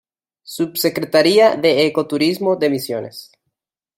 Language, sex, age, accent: Spanish, male, 19-29, Caribe: Cuba, Venezuela, Puerto Rico, República Dominicana, Panamá, Colombia caribeña, México caribeño, Costa del golfo de México